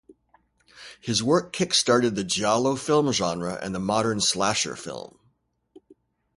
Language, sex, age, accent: English, male, 50-59, United States English